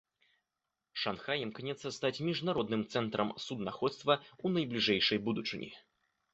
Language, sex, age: Belarusian, male, 19-29